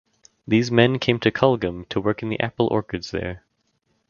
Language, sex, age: English, male, under 19